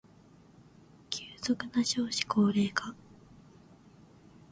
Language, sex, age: Japanese, female, under 19